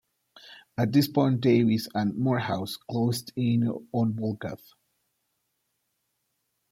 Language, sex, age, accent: English, male, 30-39, United States English